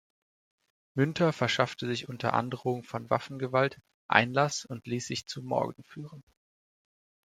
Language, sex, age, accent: German, male, 19-29, Deutschland Deutsch